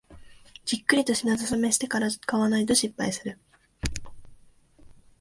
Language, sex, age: Japanese, female, 19-29